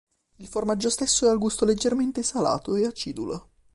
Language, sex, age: Italian, male, 19-29